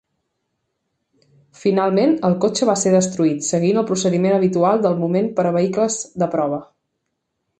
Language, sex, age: Catalan, female, 30-39